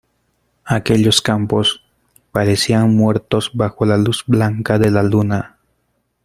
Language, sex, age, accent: Spanish, male, 19-29, Andino-Pacífico: Colombia, Perú, Ecuador, oeste de Bolivia y Venezuela andina